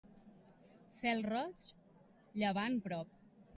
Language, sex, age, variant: Catalan, female, 30-39, Central